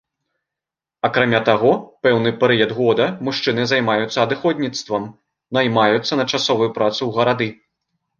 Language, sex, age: Belarusian, male, 30-39